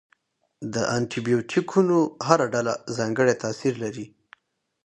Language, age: Pashto, 19-29